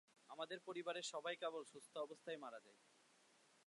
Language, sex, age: Bengali, male, 19-29